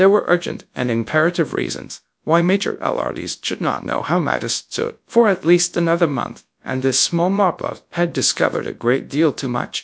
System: TTS, GradTTS